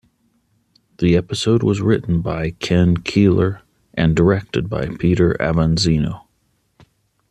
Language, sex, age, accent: English, male, 40-49, United States English